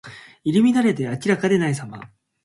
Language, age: Japanese, 19-29